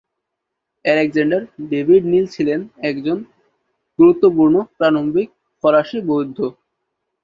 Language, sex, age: Bengali, male, under 19